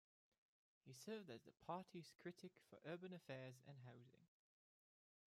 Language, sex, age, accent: English, male, 19-29, England English